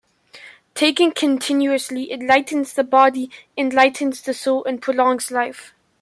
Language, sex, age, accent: English, male, under 19, England English